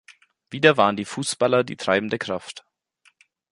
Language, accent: German, Deutschland Deutsch